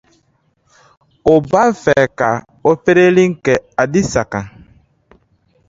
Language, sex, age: Dyula, male, 19-29